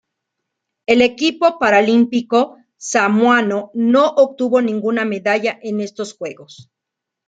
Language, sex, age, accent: Spanish, female, 40-49, México